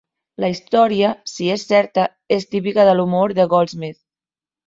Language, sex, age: Catalan, female, 40-49